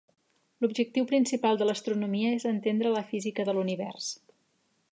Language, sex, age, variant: Catalan, female, 50-59, Central